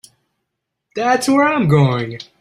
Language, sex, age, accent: English, male, 30-39, United States English